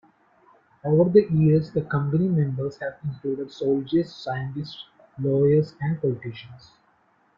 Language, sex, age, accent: English, male, 19-29, India and South Asia (India, Pakistan, Sri Lanka)